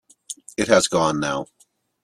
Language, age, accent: English, 40-49, United States English